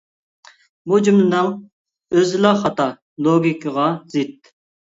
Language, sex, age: Uyghur, male, 30-39